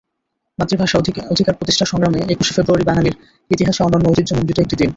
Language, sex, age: Bengali, male, 19-29